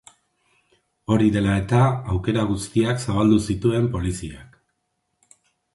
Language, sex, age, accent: Basque, male, 50-59, Erdialdekoa edo Nafarra (Gipuzkoa, Nafarroa)